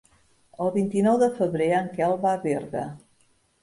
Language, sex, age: Catalan, female, 50-59